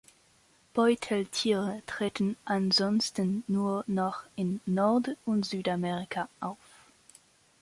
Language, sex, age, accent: German, female, 19-29, Deutschland Deutsch